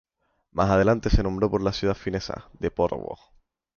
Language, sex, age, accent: Spanish, male, 19-29, España: Centro-Sur peninsular (Madrid, Toledo, Castilla-La Mancha); España: Islas Canarias